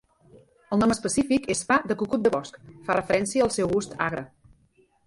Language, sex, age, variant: Catalan, female, 50-59, Central